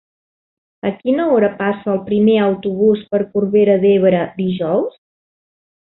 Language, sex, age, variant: Catalan, female, 40-49, Central